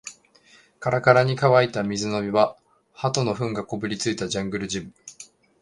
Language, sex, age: Japanese, male, 19-29